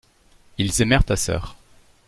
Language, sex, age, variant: French, male, 19-29, Français de métropole